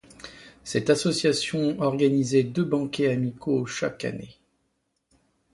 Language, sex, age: French, male, 30-39